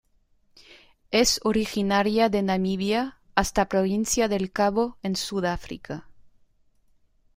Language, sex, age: Spanish, female, 30-39